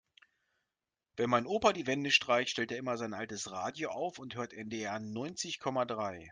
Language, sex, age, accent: German, male, 40-49, Deutschland Deutsch